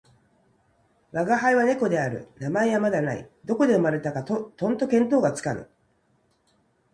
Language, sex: Japanese, female